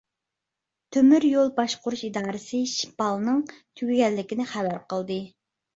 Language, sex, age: Uyghur, female, 19-29